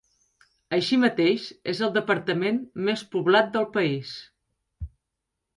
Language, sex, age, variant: Catalan, female, 40-49, Septentrional